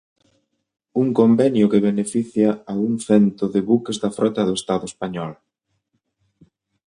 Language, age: Galician, 30-39